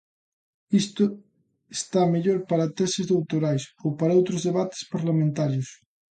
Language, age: Galician, 19-29